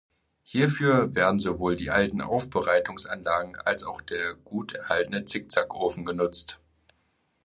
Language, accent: German, Deutschland Deutsch